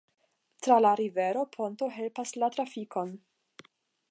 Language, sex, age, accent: Esperanto, female, 19-29, Internacia